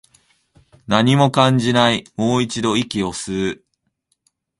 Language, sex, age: Japanese, male, 19-29